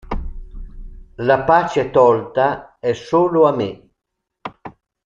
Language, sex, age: Italian, male, 60-69